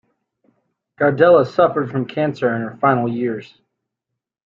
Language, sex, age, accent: English, male, 30-39, United States English